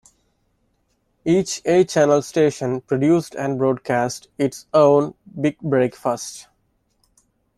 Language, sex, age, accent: English, male, 30-39, India and South Asia (India, Pakistan, Sri Lanka)